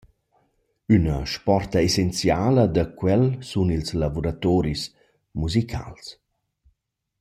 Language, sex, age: Romansh, male, 40-49